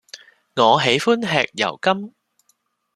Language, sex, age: Cantonese, male, 30-39